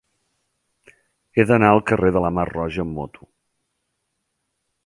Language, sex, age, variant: Catalan, male, 40-49, Central